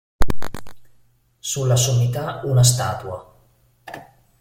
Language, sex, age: Italian, male, 40-49